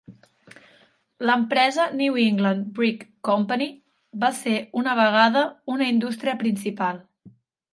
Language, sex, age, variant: Catalan, female, 30-39, Central